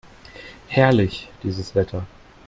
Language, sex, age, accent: German, male, 30-39, Deutschland Deutsch